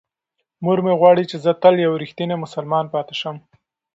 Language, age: Pashto, 30-39